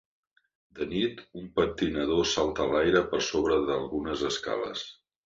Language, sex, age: Catalan, male, 50-59